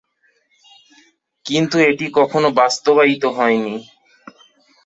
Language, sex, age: Bengali, male, 19-29